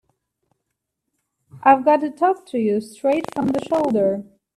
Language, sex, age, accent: English, female, 19-29, United States English